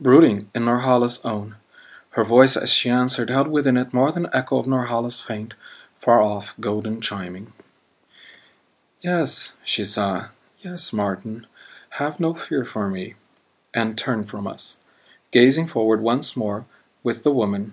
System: none